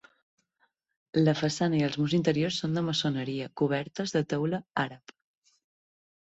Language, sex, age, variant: Catalan, female, 19-29, Balear